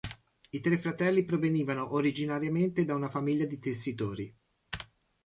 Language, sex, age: Italian, male, 40-49